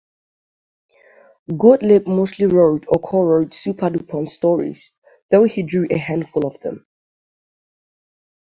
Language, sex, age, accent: English, female, 19-29, United States English; England English